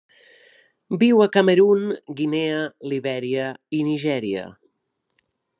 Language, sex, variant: Catalan, male, Central